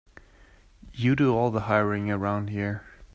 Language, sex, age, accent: English, male, 19-29, United States English